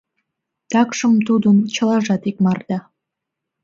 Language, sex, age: Mari, female, under 19